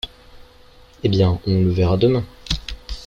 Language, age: French, under 19